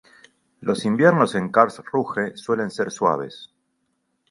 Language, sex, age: Spanish, male, 40-49